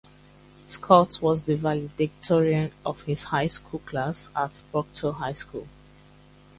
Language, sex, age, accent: English, female, 30-39, England English